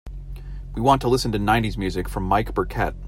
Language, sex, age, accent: English, male, 30-39, United States English